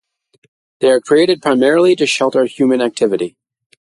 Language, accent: English, United States English